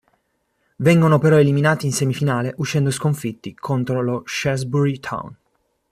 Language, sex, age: Italian, male, 19-29